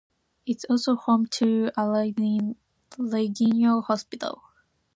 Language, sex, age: English, female, 19-29